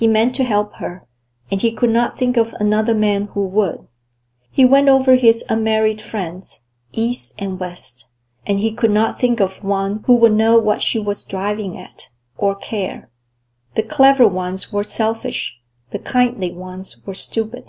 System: none